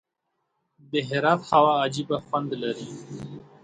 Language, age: Pashto, 19-29